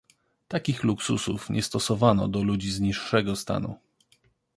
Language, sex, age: Polish, male, 30-39